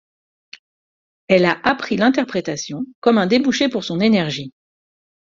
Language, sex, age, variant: French, female, 40-49, Français de métropole